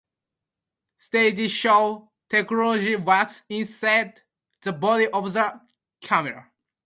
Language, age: English, 19-29